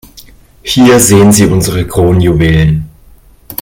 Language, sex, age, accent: German, male, 19-29, Deutschland Deutsch